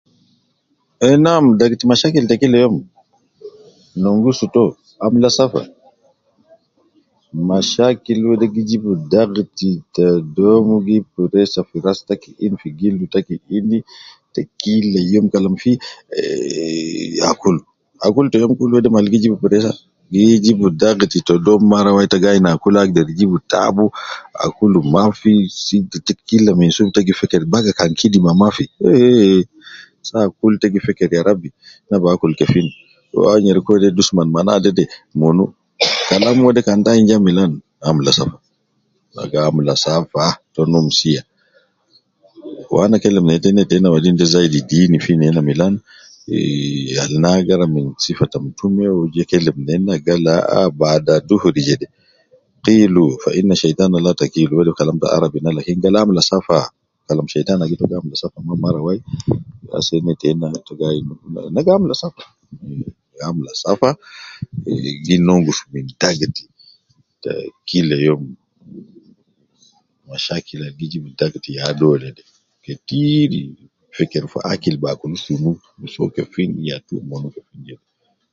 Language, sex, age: Nubi, male, 50-59